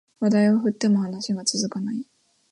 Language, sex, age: Japanese, female, 19-29